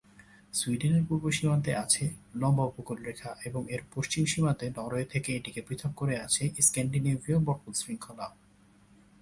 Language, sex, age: Bengali, male, 19-29